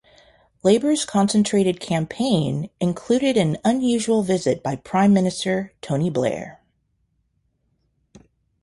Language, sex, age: English, female, 40-49